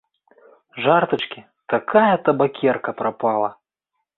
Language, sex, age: Belarusian, male, 30-39